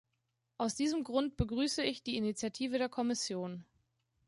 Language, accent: German, Deutschland Deutsch